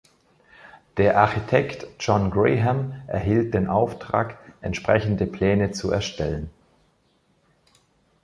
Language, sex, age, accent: German, male, 30-39, Österreichisches Deutsch